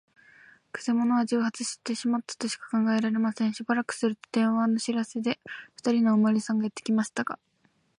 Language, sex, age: Japanese, female, 19-29